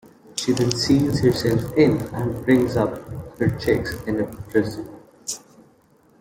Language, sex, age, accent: English, male, 19-29, India and South Asia (India, Pakistan, Sri Lanka)